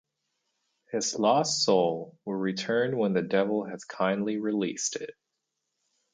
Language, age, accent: English, 30-39, United States English